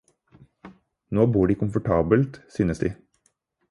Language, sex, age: Norwegian Bokmål, male, 30-39